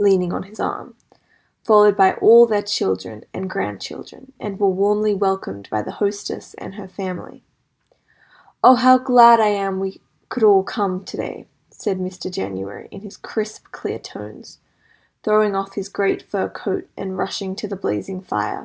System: none